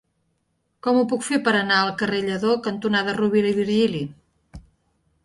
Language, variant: Catalan, Nord-Occidental